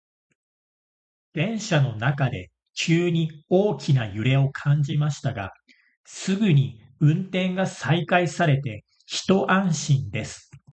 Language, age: Japanese, 40-49